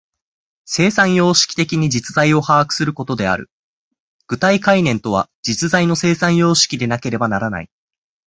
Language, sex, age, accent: Japanese, male, 19-29, 標準語